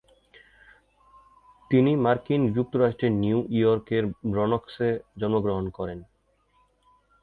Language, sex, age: Bengali, male, 19-29